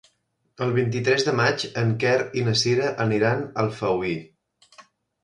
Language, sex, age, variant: Catalan, male, 19-29, Central